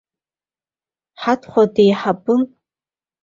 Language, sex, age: Abkhazian, female, 30-39